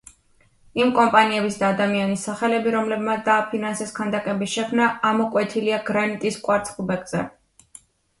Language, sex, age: Georgian, female, 19-29